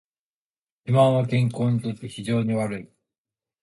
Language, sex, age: Japanese, male, 19-29